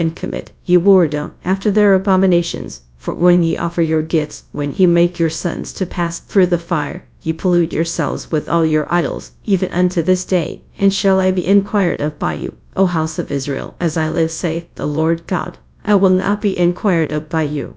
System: TTS, GradTTS